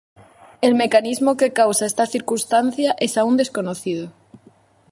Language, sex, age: Spanish, female, 19-29